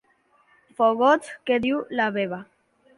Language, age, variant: Catalan, under 19, Central